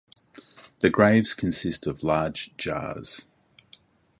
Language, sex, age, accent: English, male, 50-59, Australian English